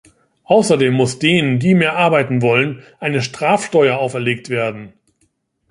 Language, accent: German, Deutschland Deutsch